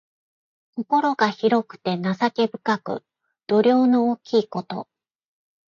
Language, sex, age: Japanese, female, 50-59